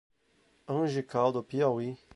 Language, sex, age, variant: Portuguese, male, 19-29, Portuguese (Brasil)